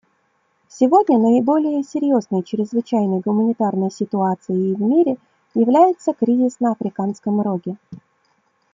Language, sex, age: Russian, female, 30-39